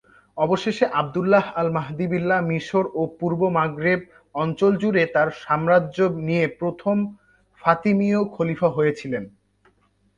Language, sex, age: Bengali, male, under 19